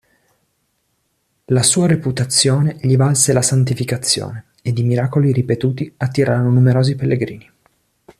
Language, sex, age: Italian, male, 19-29